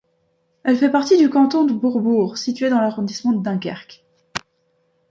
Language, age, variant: French, 19-29, Français de métropole